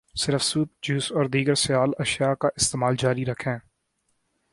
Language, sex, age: Urdu, male, 19-29